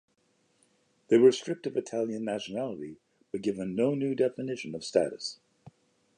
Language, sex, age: English, male, 70-79